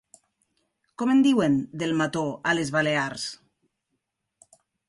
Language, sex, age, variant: Catalan, female, 50-59, Nord-Occidental